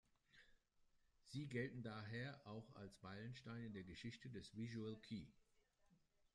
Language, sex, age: German, male, 50-59